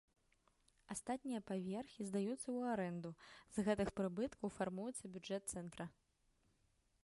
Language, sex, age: Belarusian, female, 19-29